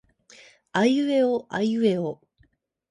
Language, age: Japanese, 19-29